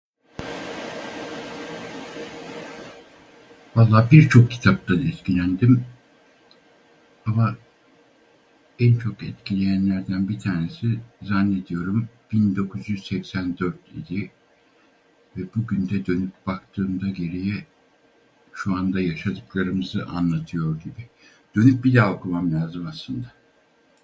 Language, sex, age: Turkish, male, 60-69